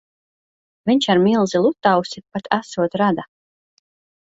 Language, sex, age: Latvian, female, 30-39